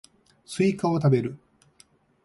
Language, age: Japanese, 50-59